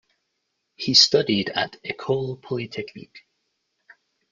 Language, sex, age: English, male, 30-39